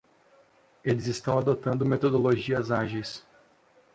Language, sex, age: Portuguese, male, 19-29